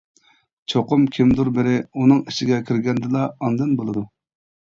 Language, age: Uyghur, 19-29